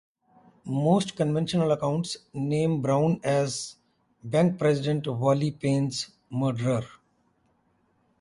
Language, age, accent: English, 60-69, India and South Asia (India, Pakistan, Sri Lanka)